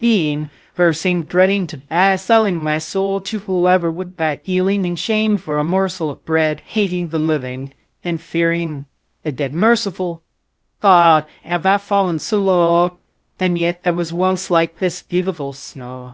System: TTS, VITS